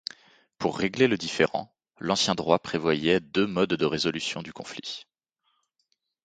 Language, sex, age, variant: French, male, 30-39, Français de métropole